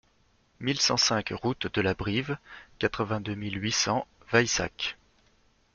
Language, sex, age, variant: French, male, 40-49, Français de métropole